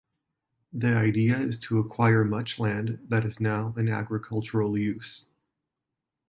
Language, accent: English, United States English